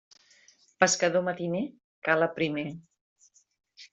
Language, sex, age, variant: Catalan, female, 40-49, Central